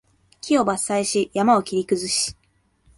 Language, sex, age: Japanese, female, 19-29